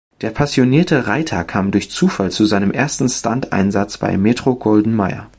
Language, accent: German, Deutschland Deutsch